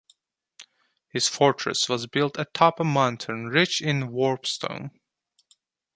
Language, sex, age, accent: English, male, 19-29, United States English